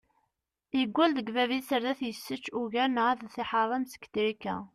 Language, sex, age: Kabyle, female, 19-29